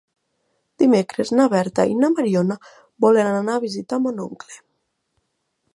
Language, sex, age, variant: Catalan, female, 19-29, Nord-Occidental